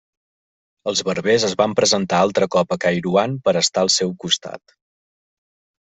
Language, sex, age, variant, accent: Catalan, male, 30-39, Central, central